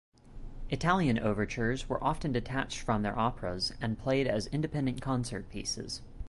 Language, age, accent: English, 19-29, United States English